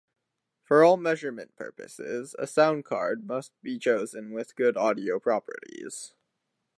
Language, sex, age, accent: English, male, under 19, United States English